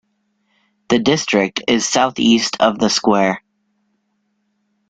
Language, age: English, 19-29